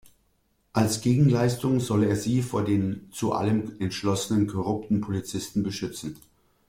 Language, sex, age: German, male, 50-59